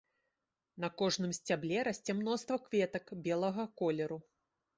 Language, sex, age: Belarusian, female, 30-39